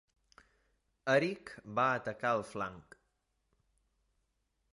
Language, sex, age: Catalan, male, 30-39